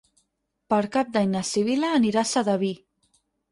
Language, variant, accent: Catalan, Central, central